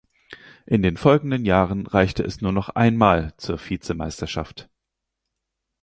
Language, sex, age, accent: German, male, 19-29, Deutschland Deutsch